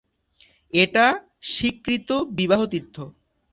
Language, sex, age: Bengali, male, 19-29